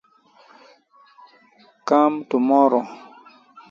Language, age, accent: English, 19-29, England English